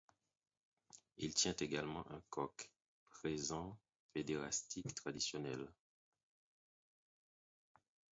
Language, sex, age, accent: French, male, 30-39, Français d’Haïti